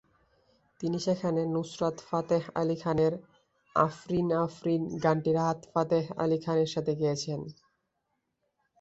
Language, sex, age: Bengali, male, under 19